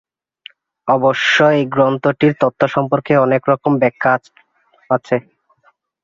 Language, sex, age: Bengali, male, 19-29